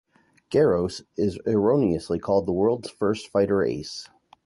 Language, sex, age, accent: English, male, 40-49, Canadian English